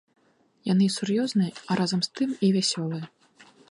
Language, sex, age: Belarusian, female, 30-39